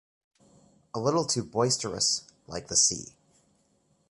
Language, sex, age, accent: English, male, 19-29, United States English